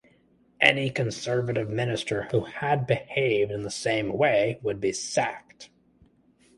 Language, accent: English, United States English